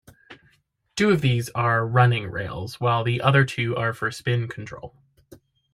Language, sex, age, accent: English, male, 30-39, United States English